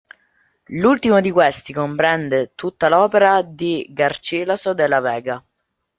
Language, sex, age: Italian, male, under 19